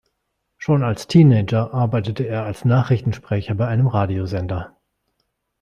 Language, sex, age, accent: German, male, 40-49, Deutschland Deutsch